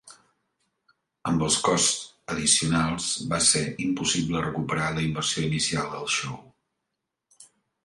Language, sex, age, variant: Catalan, male, 50-59, Central